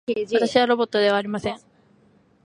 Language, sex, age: Japanese, female, under 19